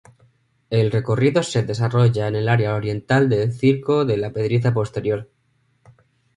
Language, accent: Spanish, España: Centro-Sur peninsular (Madrid, Toledo, Castilla-La Mancha)